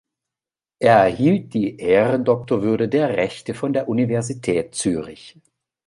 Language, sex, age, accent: German, male, 40-49, Deutschland Deutsch